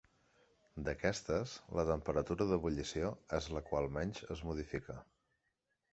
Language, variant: Catalan, Nord-Occidental